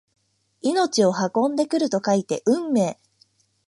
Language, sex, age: Japanese, female, 19-29